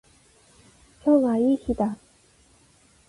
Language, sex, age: Japanese, female, 30-39